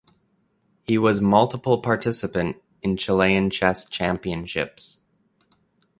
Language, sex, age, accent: English, male, 30-39, Canadian English